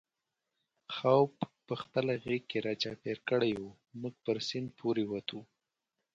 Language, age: Pashto, 19-29